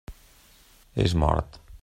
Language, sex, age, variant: Catalan, male, 40-49, Central